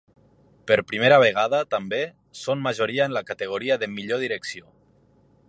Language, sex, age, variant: Catalan, male, 30-39, Nord-Occidental